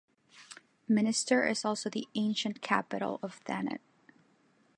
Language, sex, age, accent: English, female, 19-29, United States English